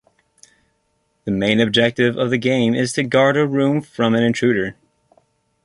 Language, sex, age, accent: English, male, 30-39, United States English